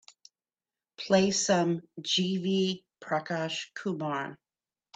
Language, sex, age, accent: English, female, 50-59, United States English